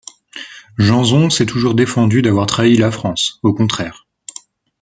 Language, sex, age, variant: French, male, 19-29, Français de métropole